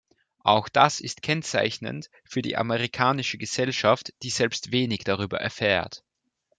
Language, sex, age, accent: German, male, 19-29, Österreichisches Deutsch